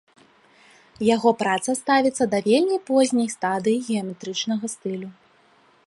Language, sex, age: Belarusian, female, 19-29